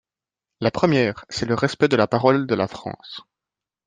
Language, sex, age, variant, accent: French, male, 19-29, Français d'Europe, Français de Suisse